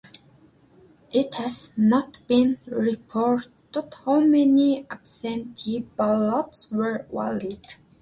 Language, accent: English, United States English